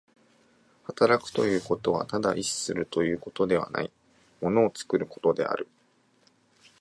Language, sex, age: Japanese, male, 19-29